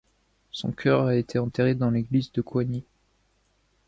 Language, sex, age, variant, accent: French, male, 19-29, Français de métropole, Parisien